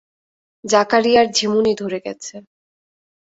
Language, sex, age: Bengali, female, 19-29